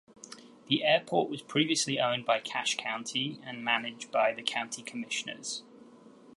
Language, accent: English, England English